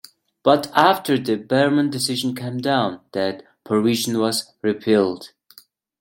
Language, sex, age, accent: English, male, 19-29, United States English